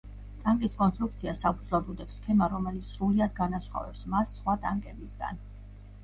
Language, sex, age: Georgian, female, 40-49